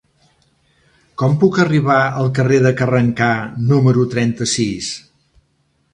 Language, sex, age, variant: Catalan, male, 60-69, Central